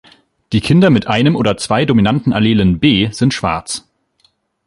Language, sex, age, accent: German, male, 19-29, Deutschland Deutsch